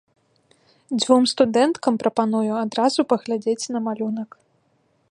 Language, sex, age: Belarusian, female, 19-29